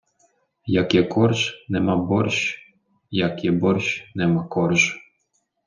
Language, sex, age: Ukrainian, male, 30-39